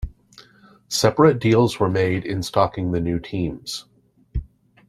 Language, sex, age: English, male, 40-49